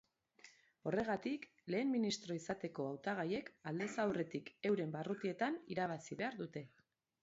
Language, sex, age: Basque, female, 40-49